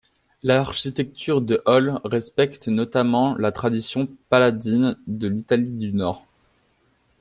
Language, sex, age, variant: French, male, under 19, Français de métropole